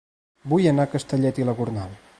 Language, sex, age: Catalan, male, 19-29